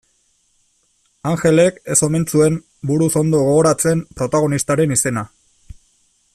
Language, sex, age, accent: Basque, male, 40-49, Erdialdekoa edo Nafarra (Gipuzkoa, Nafarroa)